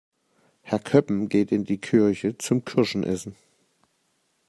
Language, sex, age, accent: German, male, 50-59, Deutschland Deutsch